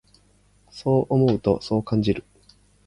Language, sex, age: Japanese, male, 40-49